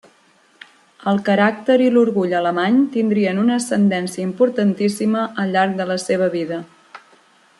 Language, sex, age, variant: Catalan, female, 30-39, Central